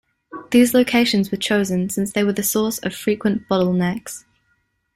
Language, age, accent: English, 19-29, New Zealand English